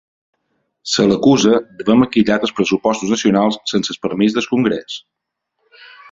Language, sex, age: Catalan, male, 30-39